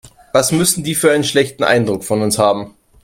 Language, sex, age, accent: German, male, 30-39, Deutschland Deutsch